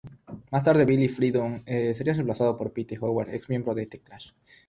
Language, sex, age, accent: Spanish, male, under 19, Andino-Pacífico: Colombia, Perú, Ecuador, oeste de Bolivia y Venezuela andina; Rioplatense: Argentina, Uruguay, este de Bolivia, Paraguay